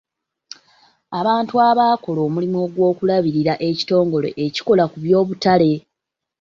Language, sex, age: Ganda, female, 19-29